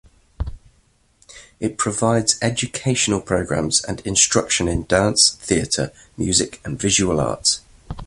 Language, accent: English, England English